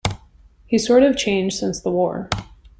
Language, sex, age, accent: English, female, 30-39, United States English